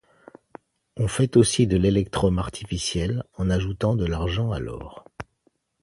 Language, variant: French, Français de métropole